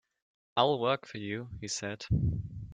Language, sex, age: English, male, under 19